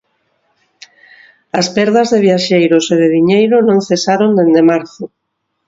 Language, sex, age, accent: Galician, female, 50-59, Oriental (común en zona oriental)